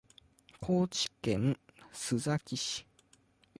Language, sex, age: Japanese, male, 19-29